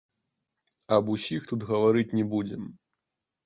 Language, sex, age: Belarusian, male, 19-29